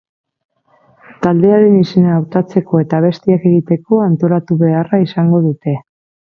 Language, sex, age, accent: Basque, female, 50-59, Erdialdekoa edo Nafarra (Gipuzkoa, Nafarroa)